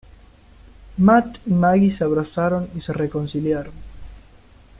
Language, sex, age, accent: Spanish, male, under 19, Rioplatense: Argentina, Uruguay, este de Bolivia, Paraguay